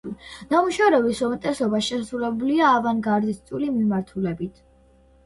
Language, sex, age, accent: Georgian, female, under 19, მშვიდი